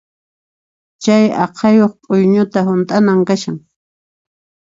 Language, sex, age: Puno Quechua, female, 60-69